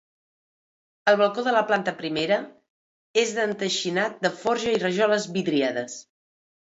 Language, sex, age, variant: Catalan, female, 40-49, Central